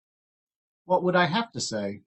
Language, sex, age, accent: English, male, 30-39, Australian English